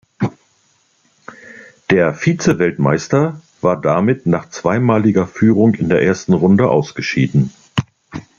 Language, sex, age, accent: German, male, 60-69, Deutschland Deutsch